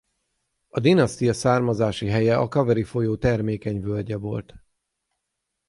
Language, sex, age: Hungarian, male, 40-49